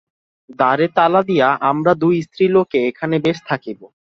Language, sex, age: Bengali, male, 19-29